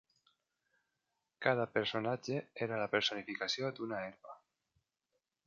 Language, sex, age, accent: Catalan, male, 19-29, valencià